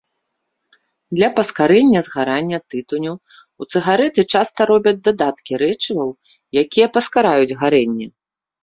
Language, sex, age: Belarusian, female, 40-49